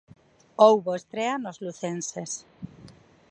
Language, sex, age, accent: Galician, female, 30-39, Normativo (estándar)